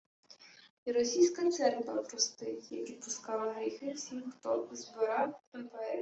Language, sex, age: Ukrainian, female, 19-29